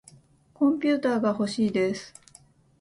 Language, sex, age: Japanese, female, 40-49